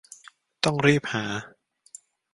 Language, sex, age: Thai, male, under 19